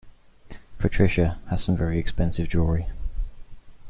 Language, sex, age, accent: English, male, 19-29, England English